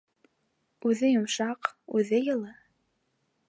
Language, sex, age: Bashkir, female, 19-29